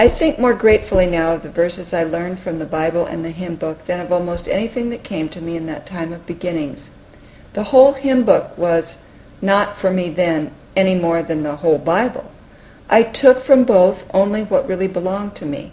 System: none